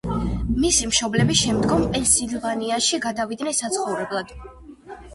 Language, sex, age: Georgian, female, 19-29